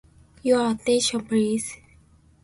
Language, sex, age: Japanese, female, 19-29